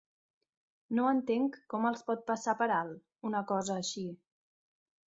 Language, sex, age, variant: Catalan, female, 30-39, Central